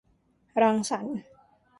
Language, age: Thai, 19-29